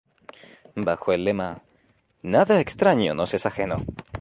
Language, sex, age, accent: Spanish, male, 19-29, España: Centro-Sur peninsular (Madrid, Toledo, Castilla-La Mancha)